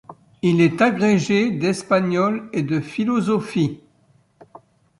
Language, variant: French, Français de métropole